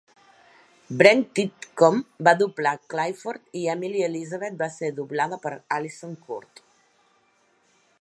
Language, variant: Catalan, Central